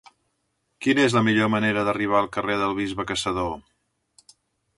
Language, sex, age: Catalan, male, 50-59